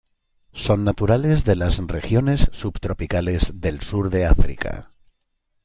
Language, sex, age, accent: Spanish, male, 50-59, España: Centro-Sur peninsular (Madrid, Toledo, Castilla-La Mancha)